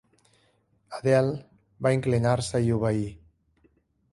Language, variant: Catalan, Central